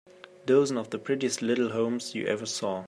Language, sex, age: English, male, 19-29